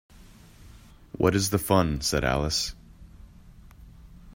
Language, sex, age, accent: English, male, 19-29, United States English